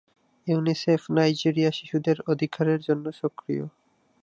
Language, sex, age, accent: Bengali, male, 19-29, প্রমিত বাংলা